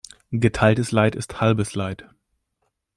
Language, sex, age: German, male, 19-29